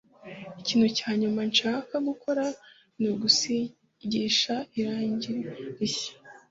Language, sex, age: Kinyarwanda, female, 19-29